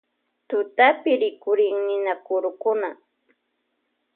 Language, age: Loja Highland Quichua, 19-29